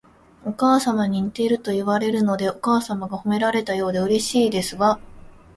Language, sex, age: Japanese, female, 19-29